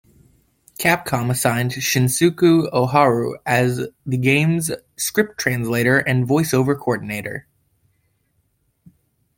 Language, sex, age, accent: English, male, 19-29, United States English